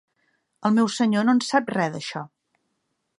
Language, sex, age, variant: Catalan, female, 50-59, Central